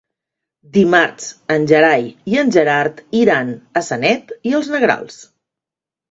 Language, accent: Catalan, tarragoní